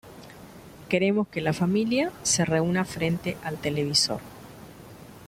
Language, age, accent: Spanish, 50-59, Rioplatense: Argentina, Uruguay, este de Bolivia, Paraguay